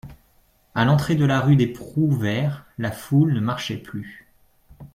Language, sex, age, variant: French, male, 30-39, Français de métropole